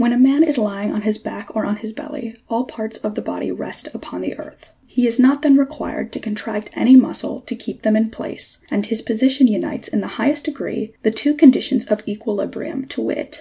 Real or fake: real